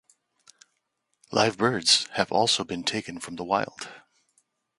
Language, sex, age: English, male, 40-49